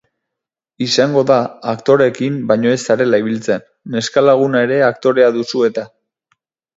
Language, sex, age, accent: Basque, male, 30-39, Erdialdekoa edo Nafarra (Gipuzkoa, Nafarroa)